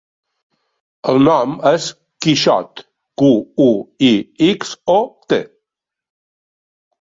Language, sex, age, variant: Catalan, male, 60-69, Balear